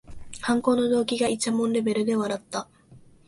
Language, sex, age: Japanese, female, 19-29